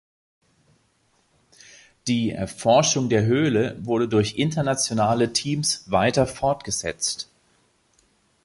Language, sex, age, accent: German, male, 40-49, Deutschland Deutsch